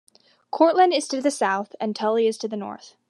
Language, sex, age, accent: English, female, under 19, United States English